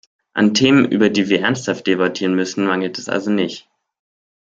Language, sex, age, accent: German, male, 19-29, Deutschland Deutsch